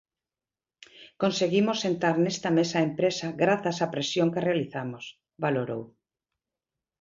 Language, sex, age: Galician, female, 60-69